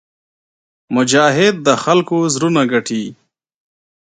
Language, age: Pashto, 19-29